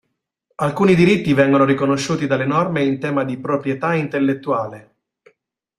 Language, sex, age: Italian, male, 40-49